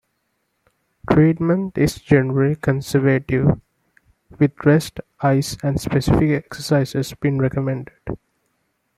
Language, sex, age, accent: English, male, 19-29, India and South Asia (India, Pakistan, Sri Lanka)